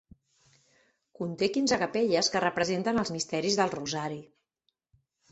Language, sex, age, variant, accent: Catalan, female, 40-49, Central, Barcelonès